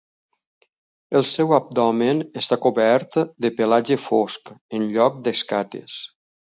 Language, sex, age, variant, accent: Catalan, male, 60-69, Valencià central, valencià